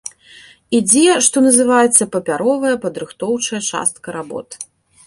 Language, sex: Belarusian, female